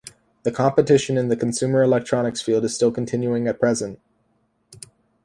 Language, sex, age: English, male, under 19